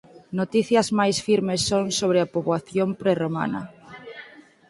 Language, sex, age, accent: Galician, female, 19-29, Normativo (estándar)